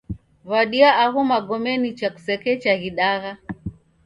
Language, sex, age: Taita, female, 60-69